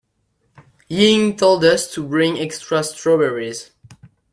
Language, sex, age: English, male, 19-29